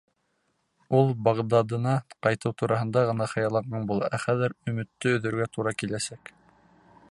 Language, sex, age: Bashkir, male, 19-29